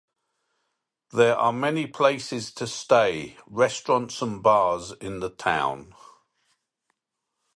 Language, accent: English, England English